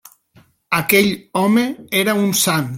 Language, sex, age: Catalan, male, 50-59